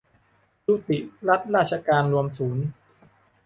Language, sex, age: Thai, male, 19-29